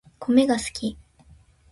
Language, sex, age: Japanese, female, 19-29